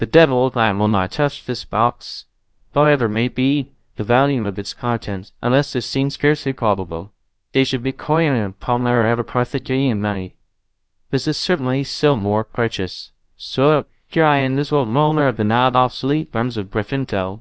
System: TTS, VITS